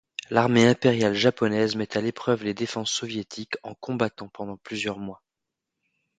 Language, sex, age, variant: French, male, 30-39, Français de métropole